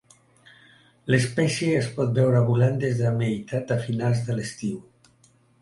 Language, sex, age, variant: Catalan, male, 70-79, Central